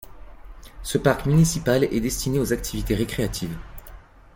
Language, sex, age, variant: French, male, 30-39, Français de métropole